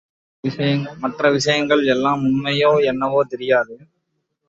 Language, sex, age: Tamil, male, 19-29